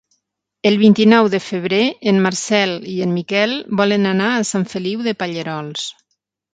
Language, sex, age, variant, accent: Catalan, female, 50-59, Nord-Occidental, Tortosí